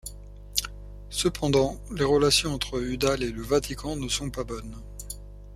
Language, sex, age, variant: French, male, 60-69, Français de métropole